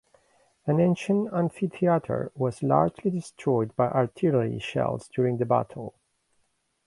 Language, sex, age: English, male, 50-59